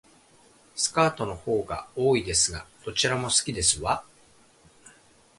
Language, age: Japanese, 40-49